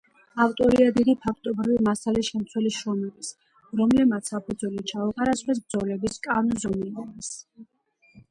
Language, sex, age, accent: Georgian, female, 40-49, ჩვეულებრივი